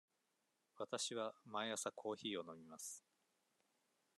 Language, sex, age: Japanese, male, 40-49